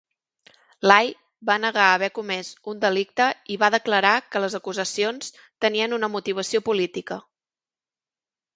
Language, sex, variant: Catalan, female, Central